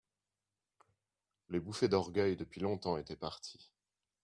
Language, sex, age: French, male, 19-29